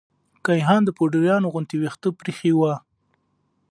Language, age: Pashto, 19-29